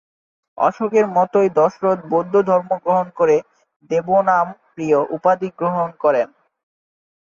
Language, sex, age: Bengali, male, 19-29